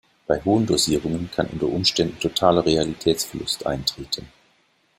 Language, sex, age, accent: German, male, 50-59, Deutschland Deutsch